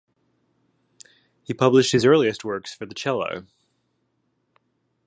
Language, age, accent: English, 40-49, United States English; Australian English